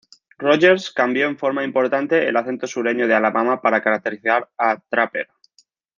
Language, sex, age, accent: Spanish, male, 19-29, España: Norte peninsular (Asturias, Castilla y León, Cantabria, País Vasco, Navarra, Aragón, La Rioja, Guadalajara, Cuenca)